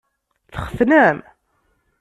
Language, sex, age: Kabyle, female, 30-39